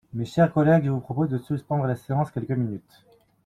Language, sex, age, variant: French, male, 19-29, Français de métropole